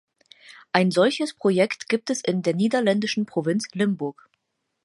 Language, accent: German, Deutschland Deutsch; Hochdeutsch